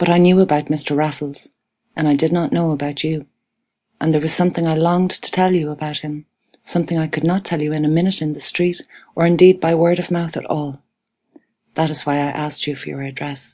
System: none